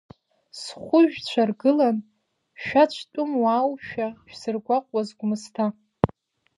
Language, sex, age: Abkhazian, female, 19-29